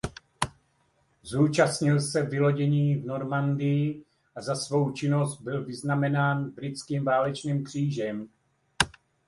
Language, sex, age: Czech, male, 50-59